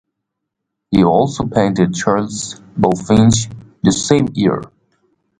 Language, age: English, 19-29